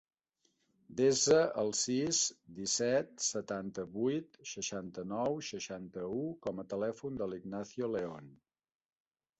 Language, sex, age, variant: Catalan, male, 50-59, Central